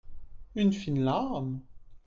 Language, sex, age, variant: French, male, 30-39, Français de métropole